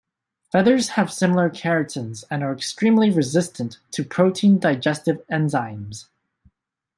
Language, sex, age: English, male, 19-29